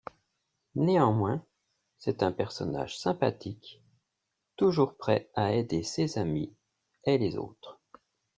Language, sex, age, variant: French, male, 40-49, Français de métropole